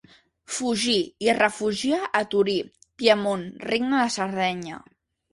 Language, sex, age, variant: Catalan, male, under 19, Central